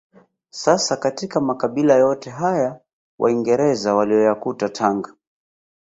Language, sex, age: Swahili, male, 30-39